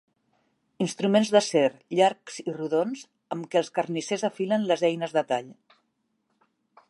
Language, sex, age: Catalan, female, 60-69